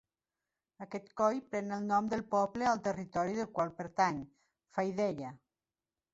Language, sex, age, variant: Catalan, female, 50-59, Nord-Occidental